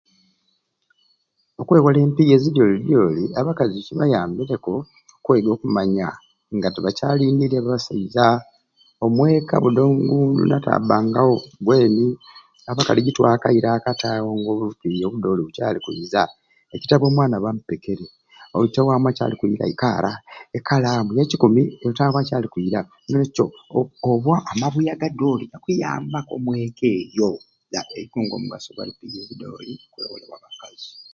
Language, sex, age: Ruuli, male, 70-79